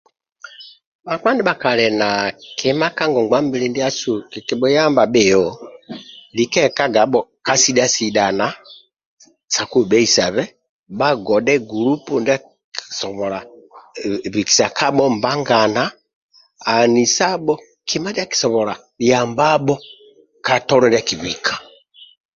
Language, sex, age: Amba (Uganda), male, 70-79